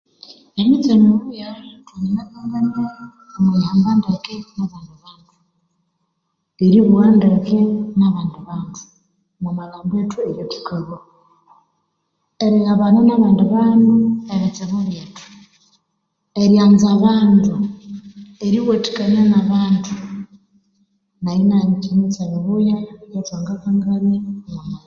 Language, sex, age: Konzo, female, 30-39